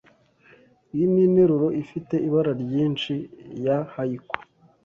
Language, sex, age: Kinyarwanda, male, 19-29